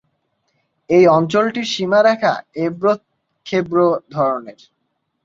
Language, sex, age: Bengali, male, 19-29